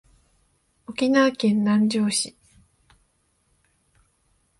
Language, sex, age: Japanese, female, 19-29